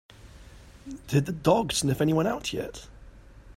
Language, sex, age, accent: English, male, 30-39, England English